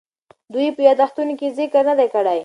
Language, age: Pashto, 19-29